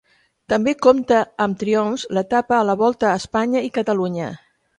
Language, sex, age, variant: Catalan, female, 70-79, Central